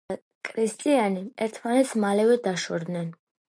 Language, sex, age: Georgian, female, under 19